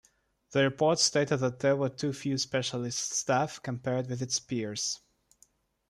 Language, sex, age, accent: English, male, 30-39, United States English